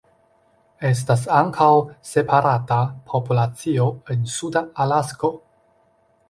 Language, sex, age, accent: Esperanto, male, 30-39, Internacia